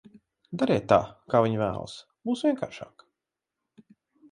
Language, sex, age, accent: Latvian, male, 30-39, Rigas